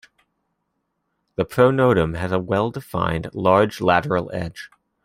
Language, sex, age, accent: English, male, 30-39, United States English